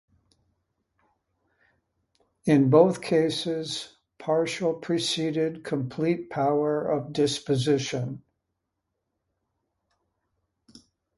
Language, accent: English, United States English